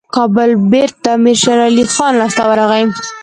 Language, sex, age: Pashto, female, under 19